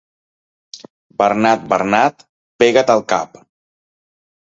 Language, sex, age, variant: Catalan, male, 40-49, Central